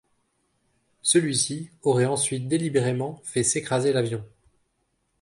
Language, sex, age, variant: French, male, 30-39, Français de métropole